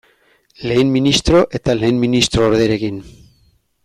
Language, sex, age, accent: Basque, male, 50-59, Erdialdekoa edo Nafarra (Gipuzkoa, Nafarroa)